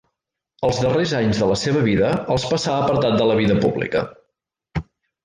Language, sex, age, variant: Catalan, male, 40-49, Central